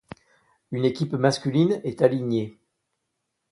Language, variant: French, Français de métropole